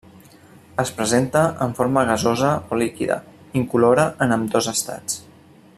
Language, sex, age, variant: Catalan, male, 30-39, Central